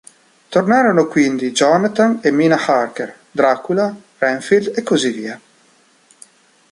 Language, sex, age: Italian, male, 40-49